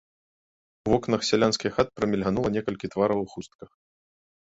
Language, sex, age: Belarusian, male, 30-39